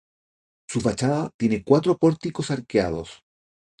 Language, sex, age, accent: Spanish, male, 40-49, Chileno: Chile, Cuyo